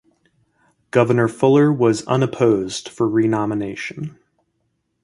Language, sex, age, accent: English, male, 30-39, United States English